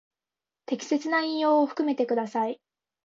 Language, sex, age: Japanese, female, 19-29